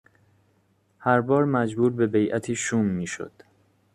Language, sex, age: Persian, male, 19-29